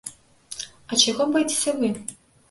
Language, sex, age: Belarusian, female, 19-29